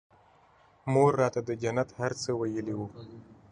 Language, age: Pashto, 30-39